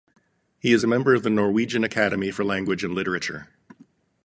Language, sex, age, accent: English, male, 50-59, United States English